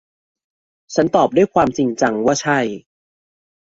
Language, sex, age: Thai, male, 30-39